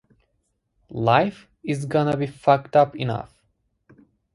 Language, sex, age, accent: English, male, 19-29, United States English